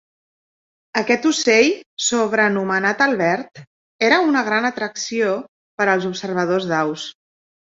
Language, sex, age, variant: Catalan, female, 40-49, Central